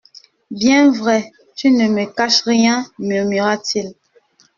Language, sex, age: French, female, 19-29